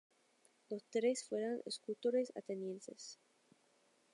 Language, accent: Spanish, Rioplatense: Argentina, Uruguay, este de Bolivia, Paraguay